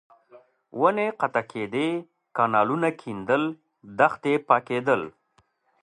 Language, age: Pashto, 30-39